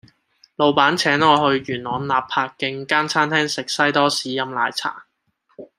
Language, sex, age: Cantonese, male, 19-29